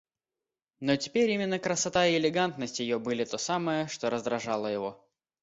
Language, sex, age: Russian, male, 19-29